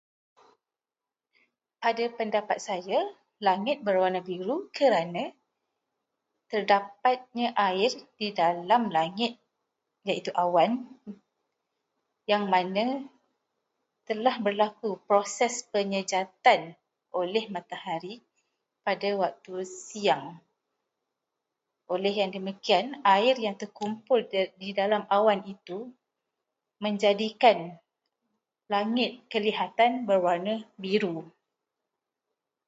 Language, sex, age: Malay, female, 30-39